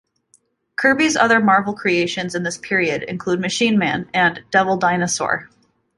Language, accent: English, United States English